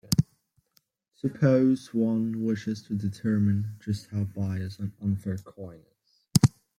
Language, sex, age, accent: English, male, under 19, England English